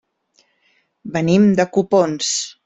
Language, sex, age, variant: Catalan, female, 40-49, Central